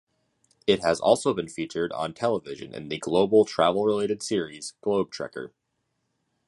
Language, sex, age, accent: English, male, under 19, United States English